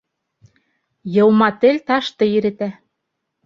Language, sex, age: Bashkir, female, 30-39